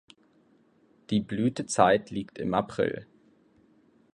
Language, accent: German, Deutschland Deutsch